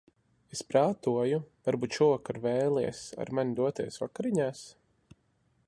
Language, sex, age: Latvian, male, 30-39